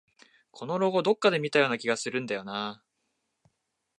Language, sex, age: Japanese, male, 19-29